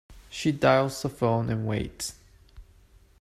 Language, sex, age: English, male, 19-29